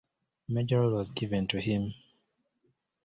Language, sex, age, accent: English, male, 19-29, United States English